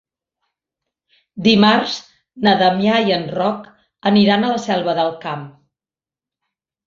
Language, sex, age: Catalan, female, 50-59